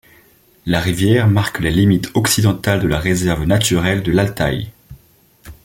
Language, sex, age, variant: French, male, 19-29, Français de métropole